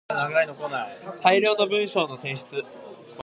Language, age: Japanese, 19-29